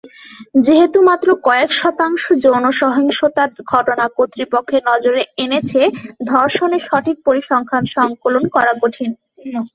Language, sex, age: Bengali, female, 19-29